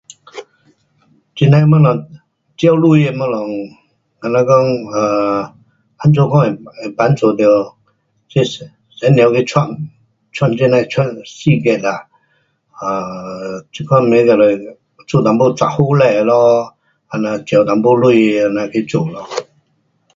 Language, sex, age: Pu-Xian Chinese, male, 60-69